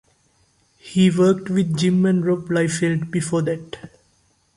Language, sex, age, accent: English, male, under 19, India and South Asia (India, Pakistan, Sri Lanka)